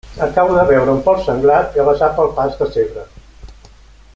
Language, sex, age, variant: Catalan, male, 60-69, Central